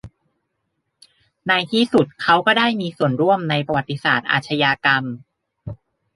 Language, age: Thai, 19-29